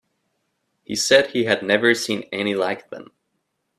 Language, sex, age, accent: English, male, 19-29, United States English